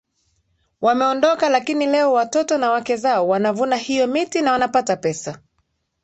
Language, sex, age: Swahili, female, 30-39